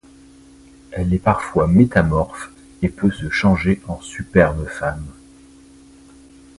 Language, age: French, 40-49